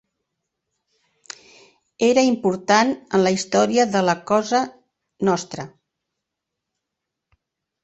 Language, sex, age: Catalan, female, 70-79